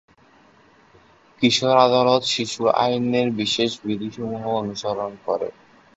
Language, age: Bengali, 19-29